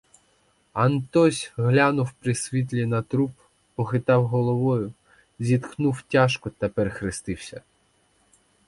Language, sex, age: Ukrainian, male, 19-29